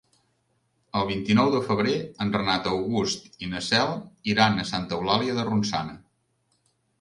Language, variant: Catalan, Central